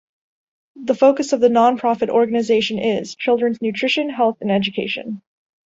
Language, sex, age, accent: English, female, 19-29, United States English